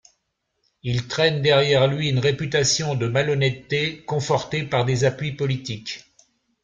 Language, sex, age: French, male, 70-79